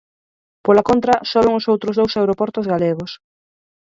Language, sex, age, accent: Galician, female, 30-39, Central (gheada)